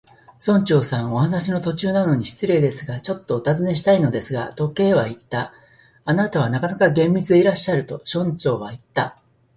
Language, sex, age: Japanese, male, 60-69